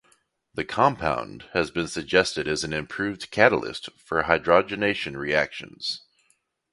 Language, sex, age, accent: English, male, 19-29, United States English